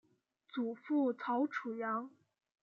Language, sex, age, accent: Chinese, female, 19-29, 出生地：黑龙江省